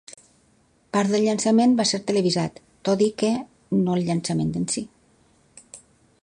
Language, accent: Catalan, valencià; valencià meridional